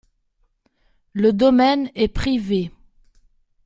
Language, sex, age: French, female, 30-39